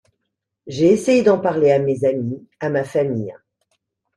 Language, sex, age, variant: French, female, 50-59, Français de métropole